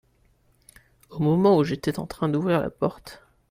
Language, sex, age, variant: French, male, 19-29, Français de métropole